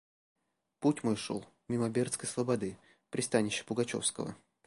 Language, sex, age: Russian, male, 30-39